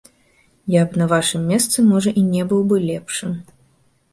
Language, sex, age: Belarusian, female, 30-39